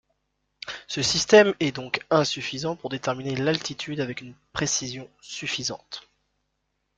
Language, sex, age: French, male, 19-29